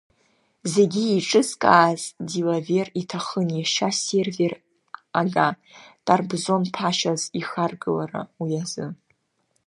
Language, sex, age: Abkhazian, female, under 19